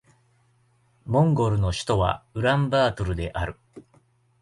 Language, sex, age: Japanese, male, 50-59